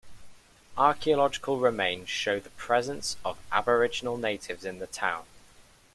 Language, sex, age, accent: English, male, 19-29, England English